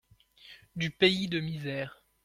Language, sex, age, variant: French, male, 19-29, Français de métropole